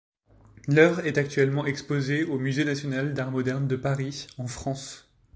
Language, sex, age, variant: French, male, 19-29, Français de métropole